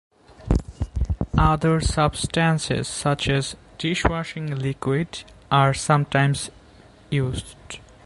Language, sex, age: English, male, 19-29